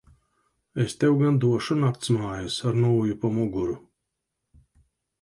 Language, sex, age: Latvian, male, 50-59